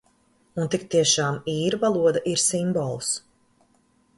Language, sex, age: Latvian, female, 40-49